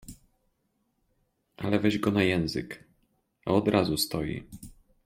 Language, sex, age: Polish, male, 19-29